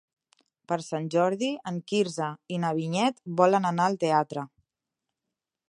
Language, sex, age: Catalan, female, 30-39